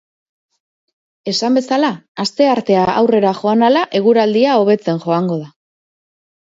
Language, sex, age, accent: Basque, female, 30-39, Erdialdekoa edo Nafarra (Gipuzkoa, Nafarroa)